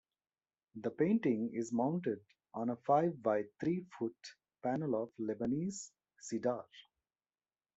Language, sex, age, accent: English, male, 40-49, India and South Asia (India, Pakistan, Sri Lanka)